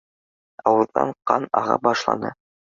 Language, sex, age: Bashkir, male, under 19